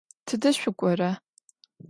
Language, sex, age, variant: Adyghe, female, 19-29, Адыгабзэ (Кирил, пстэумэ зэдыряе)